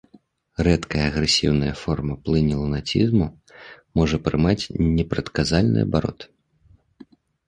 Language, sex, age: Belarusian, male, 30-39